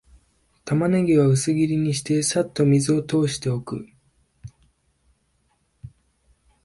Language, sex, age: Japanese, male, 19-29